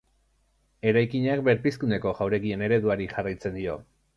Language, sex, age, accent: Basque, male, 30-39, Erdialdekoa edo Nafarra (Gipuzkoa, Nafarroa)